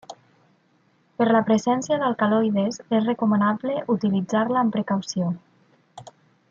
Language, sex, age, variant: Catalan, female, 30-39, Nord-Occidental